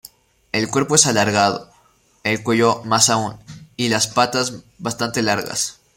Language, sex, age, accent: Spanish, male, 19-29, Andino-Pacífico: Colombia, Perú, Ecuador, oeste de Bolivia y Venezuela andina